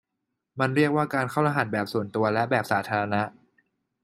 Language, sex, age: Thai, male, 19-29